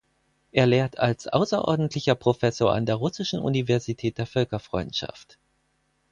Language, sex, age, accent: German, male, 40-49, Deutschland Deutsch